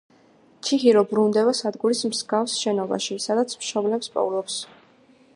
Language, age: Georgian, under 19